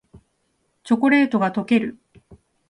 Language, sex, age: Japanese, female, 19-29